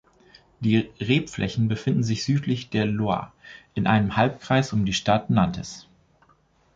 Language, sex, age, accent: German, male, 19-29, Deutschland Deutsch